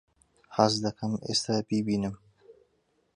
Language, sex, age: Central Kurdish, male, 30-39